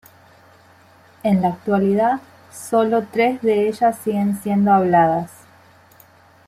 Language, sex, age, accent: Spanish, female, 30-39, Rioplatense: Argentina, Uruguay, este de Bolivia, Paraguay